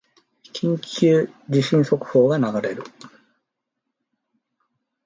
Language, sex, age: Japanese, male, 50-59